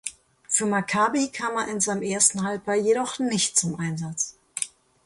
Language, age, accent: German, 50-59, Deutschland Deutsch